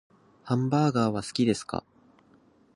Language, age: Japanese, 19-29